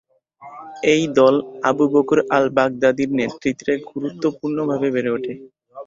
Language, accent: Bengali, Native